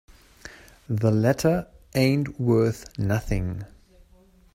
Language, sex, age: English, male, 40-49